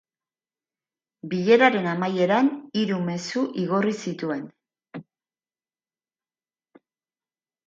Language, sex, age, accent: Basque, female, 40-49, Mendebalekoa (Araba, Bizkaia, Gipuzkoako mendebaleko herri batzuk)